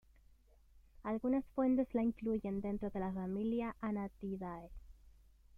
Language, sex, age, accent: Spanish, female, under 19, Chileno: Chile, Cuyo